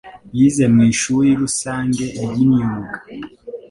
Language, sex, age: Kinyarwanda, male, 19-29